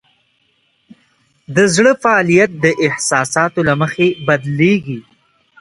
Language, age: Pashto, 19-29